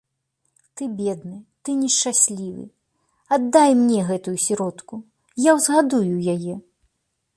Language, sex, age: Belarusian, female, 40-49